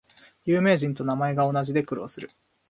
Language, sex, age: Japanese, male, 19-29